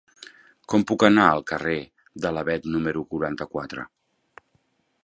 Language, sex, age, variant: Catalan, male, 40-49, Central